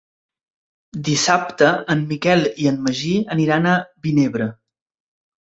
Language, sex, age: Catalan, male, 19-29